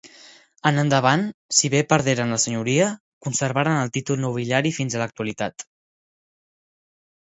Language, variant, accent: Catalan, Central, central